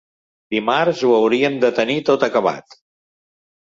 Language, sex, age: Catalan, male, 70-79